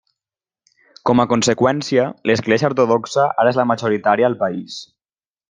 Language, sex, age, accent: Catalan, male, 19-29, valencià